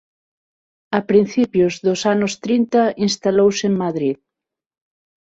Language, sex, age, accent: Galician, female, 30-39, Normativo (estándar); Neofalante